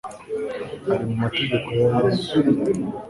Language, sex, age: Kinyarwanda, male, under 19